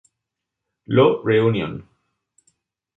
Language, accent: Spanish, España: Sur peninsular (Andalucia, Extremadura, Murcia)